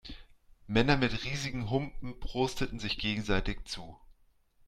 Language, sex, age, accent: German, male, 40-49, Deutschland Deutsch